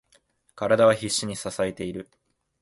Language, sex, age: Japanese, male, 19-29